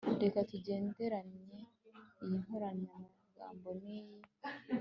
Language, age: Kinyarwanda, 19-29